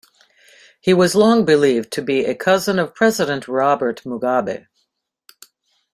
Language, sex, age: English, female, 60-69